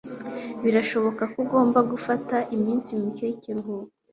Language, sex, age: Kinyarwanda, female, 19-29